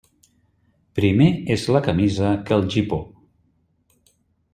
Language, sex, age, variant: Catalan, male, 50-59, Central